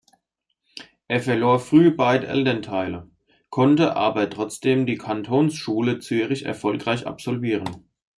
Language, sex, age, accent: German, male, 30-39, Deutschland Deutsch